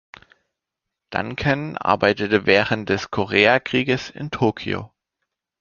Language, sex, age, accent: German, male, 30-39, Deutschland Deutsch